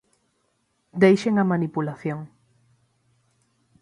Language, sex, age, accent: Galician, female, 19-29, Atlántico (seseo e gheada); Normativo (estándar)